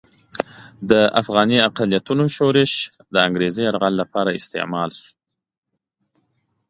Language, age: Pashto, 30-39